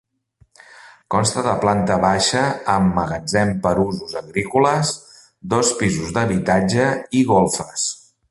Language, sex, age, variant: Catalan, male, 50-59, Central